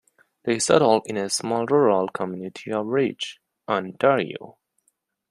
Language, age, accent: English, under 19, United States English